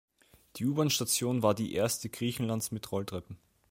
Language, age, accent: German, 19-29, Österreichisches Deutsch